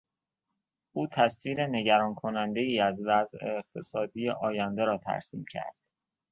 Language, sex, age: Persian, male, 19-29